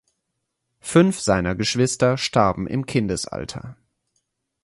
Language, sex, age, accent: German, male, 30-39, Deutschland Deutsch